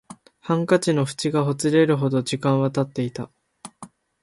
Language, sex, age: Japanese, male, 19-29